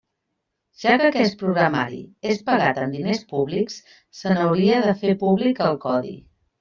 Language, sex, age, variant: Catalan, female, 30-39, Central